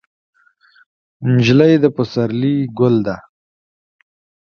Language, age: Pashto, 19-29